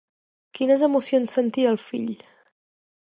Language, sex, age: Catalan, female, 19-29